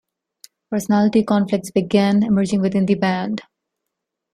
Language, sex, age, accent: English, female, 30-39, India and South Asia (India, Pakistan, Sri Lanka)